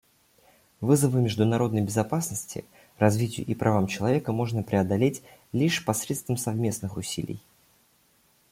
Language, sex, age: Russian, male, 19-29